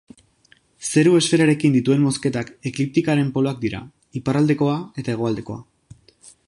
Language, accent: Basque, Erdialdekoa edo Nafarra (Gipuzkoa, Nafarroa)